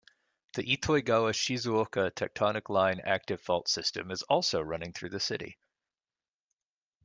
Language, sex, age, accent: English, male, 19-29, United States English